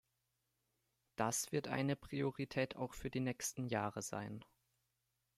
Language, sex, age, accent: German, male, under 19, Deutschland Deutsch